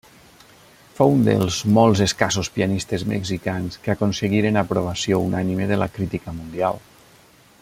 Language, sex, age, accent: Catalan, male, 40-49, valencià